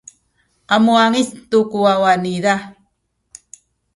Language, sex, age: Sakizaya, female, 70-79